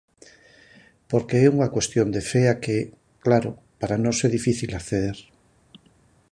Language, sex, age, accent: Galician, male, 50-59, Atlántico (seseo e gheada)